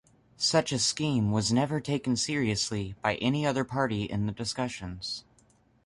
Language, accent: English, United States English